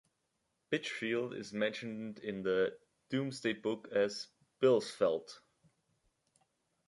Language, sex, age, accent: English, male, 19-29, United States English